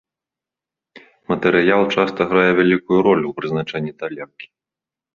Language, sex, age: Belarusian, male, 30-39